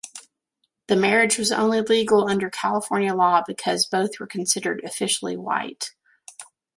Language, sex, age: English, female, 40-49